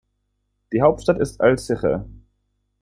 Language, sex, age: German, male, 19-29